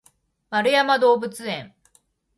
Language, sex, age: Japanese, female, 40-49